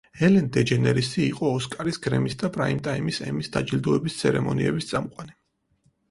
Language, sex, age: Georgian, male, 30-39